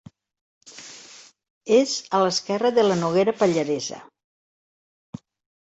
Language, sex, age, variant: Catalan, female, 60-69, Nord-Occidental